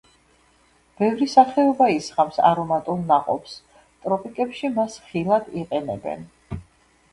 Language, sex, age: Georgian, female, 50-59